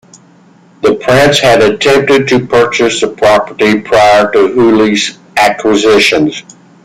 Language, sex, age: English, male, 60-69